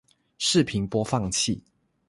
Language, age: Chinese, 19-29